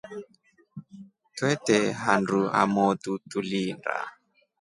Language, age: Rombo, 19-29